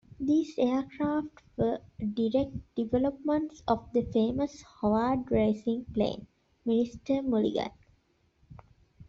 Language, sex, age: English, female, 19-29